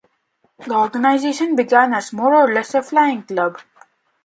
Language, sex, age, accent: English, male, under 19, India and South Asia (India, Pakistan, Sri Lanka)